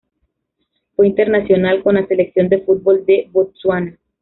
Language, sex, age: Spanish, female, 19-29